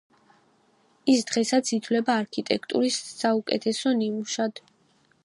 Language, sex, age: Georgian, female, 19-29